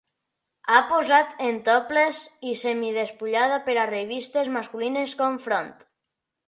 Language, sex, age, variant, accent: Catalan, male, under 19, Nord-Occidental, Tortosí